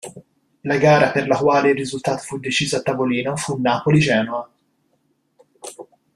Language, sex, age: Italian, male, under 19